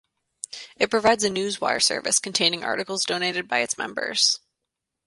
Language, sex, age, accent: English, female, 19-29, United States English